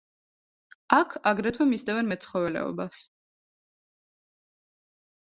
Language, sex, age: Georgian, female, 19-29